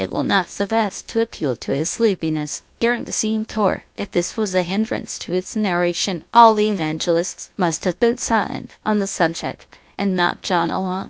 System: TTS, GlowTTS